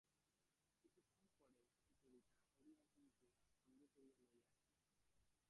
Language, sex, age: Bengali, male, under 19